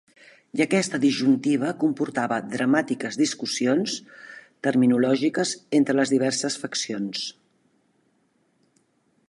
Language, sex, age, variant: Catalan, female, 50-59, Central